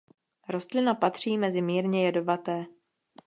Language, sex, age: Czech, female, 19-29